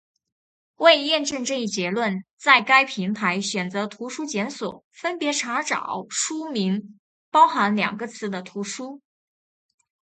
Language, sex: Chinese, female